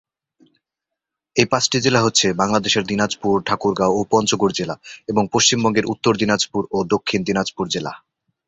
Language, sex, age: Bengali, male, under 19